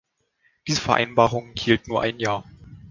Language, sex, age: German, male, 19-29